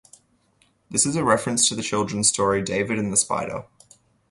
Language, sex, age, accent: English, male, 19-29, Australian English